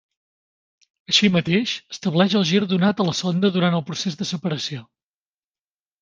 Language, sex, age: Catalan, male, 40-49